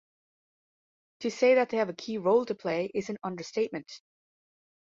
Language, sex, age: English, female, under 19